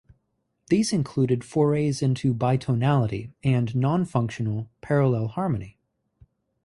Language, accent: English, United States English